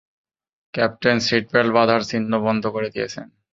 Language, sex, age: Bengali, male, 19-29